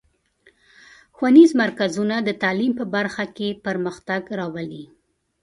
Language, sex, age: Pashto, female, 40-49